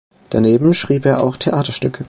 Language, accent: German, Deutschland Deutsch